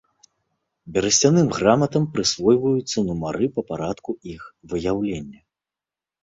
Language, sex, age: Belarusian, male, 30-39